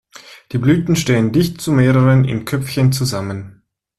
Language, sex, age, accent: German, male, 19-29, Schweizerdeutsch